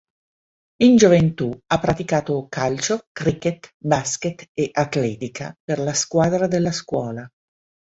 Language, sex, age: Italian, female, 50-59